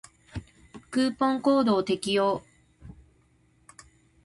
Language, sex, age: Japanese, female, 30-39